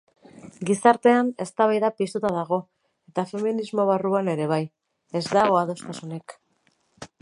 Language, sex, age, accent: Basque, female, 30-39, Mendebalekoa (Araba, Bizkaia, Gipuzkoako mendebaleko herri batzuk)